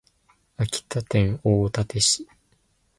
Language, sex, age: Japanese, male, 19-29